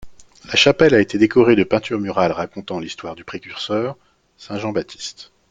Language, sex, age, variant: French, male, 30-39, Français de métropole